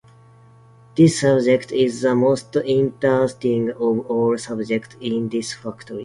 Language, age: English, 19-29